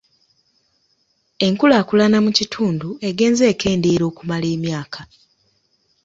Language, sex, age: Ganda, female, 30-39